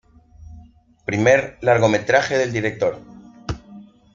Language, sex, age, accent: Spanish, male, 30-39, Andino-Pacífico: Colombia, Perú, Ecuador, oeste de Bolivia y Venezuela andina